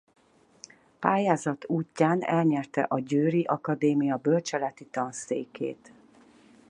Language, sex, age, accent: Hungarian, female, 40-49, budapesti